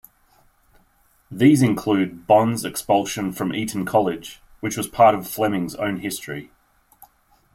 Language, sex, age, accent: English, male, 30-39, Australian English